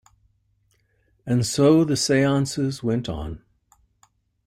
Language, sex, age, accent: English, male, 60-69, United States English